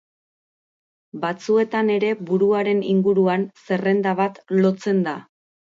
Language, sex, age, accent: Basque, female, 30-39, Erdialdekoa edo Nafarra (Gipuzkoa, Nafarroa)